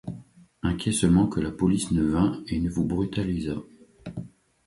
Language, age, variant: French, 40-49, Français de métropole